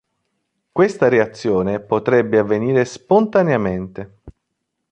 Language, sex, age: Italian, male, 30-39